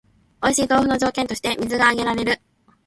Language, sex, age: Japanese, female, 19-29